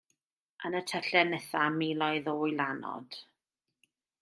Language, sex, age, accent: Welsh, female, 30-39, Y Deyrnas Unedig Cymraeg